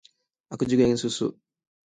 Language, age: Indonesian, 19-29